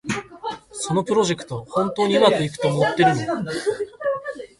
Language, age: Japanese, 19-29